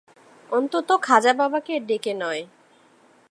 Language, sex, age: Bengali, female, 19-29